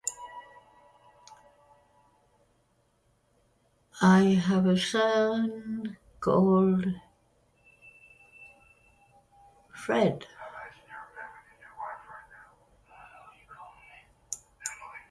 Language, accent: English, England English